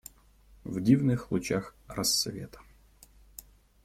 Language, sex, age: Russian, male, 30-39